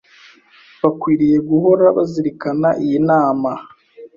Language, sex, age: Kinyarwanda, male, 19-29